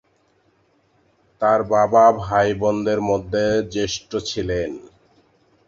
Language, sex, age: Bengali, male, 30-39